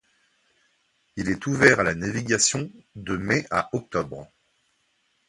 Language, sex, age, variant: French, male, 40-49, Français de métropole